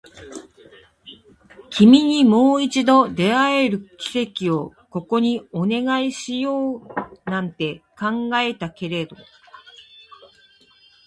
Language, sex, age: Japanese, female, 50-59